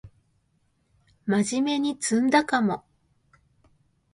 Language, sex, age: Japanese, female, 19-29